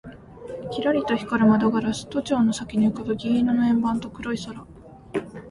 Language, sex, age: Japanese, female, 19-29